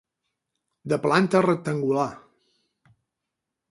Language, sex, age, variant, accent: Catalan, male, 50-59, Balear, menorquí